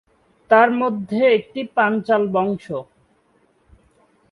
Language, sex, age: Bengali, male, 19-29